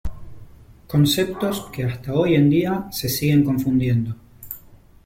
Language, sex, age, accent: Spanish, male, 40-49, Rioplatense: Argentina, Uruguay, este de Bolivia, Paraguay